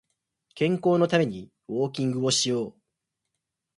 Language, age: Japanese, 19-29